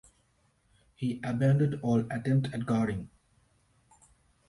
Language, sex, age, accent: English, male, 19-29, United States English